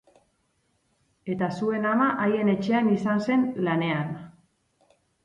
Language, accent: Basque, Mendebalekoa (Araba, Bizkaia, Gipuzkoako mendebaleko herri batzuk)